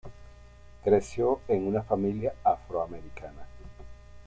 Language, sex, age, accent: Spanish, male, 50-59, Caribe: Cuba, Venezuela, Puerto Rico, República Dominicana, Panamá, Colombia caribeña, México caribeño, Costa del golfo de México